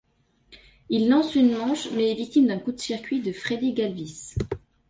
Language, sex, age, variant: French, female, 19-29, Français de métropole